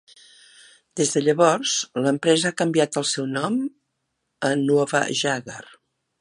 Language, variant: Catalan, Central